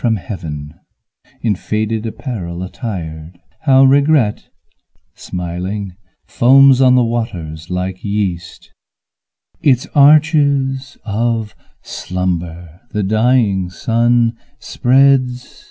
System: none